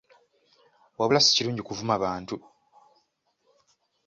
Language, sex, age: Ganda, male, 19-29